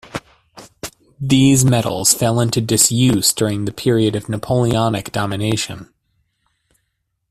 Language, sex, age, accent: English, male, 30-39, United States English